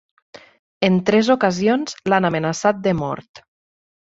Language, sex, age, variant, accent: Catalan, female, 19-29, Nord-Occidental, Lleidatà